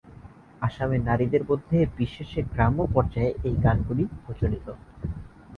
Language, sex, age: Bengali, male, 19-29